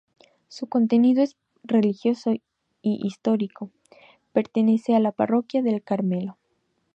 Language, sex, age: Spanish, female, 19-29